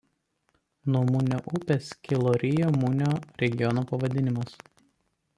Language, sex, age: Lithuanian, male, 30-39